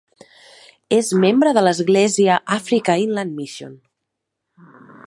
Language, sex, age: Catalan, female, 30-39